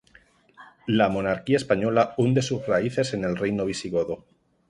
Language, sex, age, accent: Spanish, male, 40-49, España: Sur peninsular (Andalucia, Extremadura, Murcia)